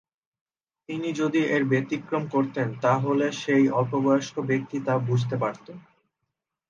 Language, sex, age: Bengali, male, 19-29